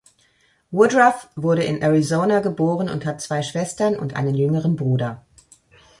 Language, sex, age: German, female, 40-49